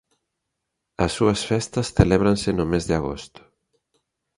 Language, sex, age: Galician, male, 40-49